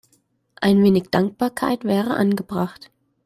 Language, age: German, 19-29